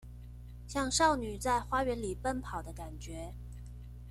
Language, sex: Chinese, female